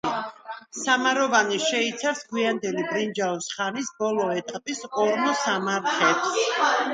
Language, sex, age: Georgian, female, 50-59